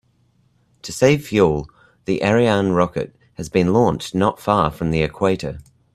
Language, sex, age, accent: English, male, under 19, Canadian English